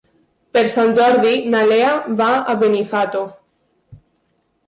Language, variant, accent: Catalan, Valencià meridional, valencià